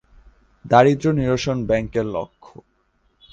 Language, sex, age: Bengali, male, under 19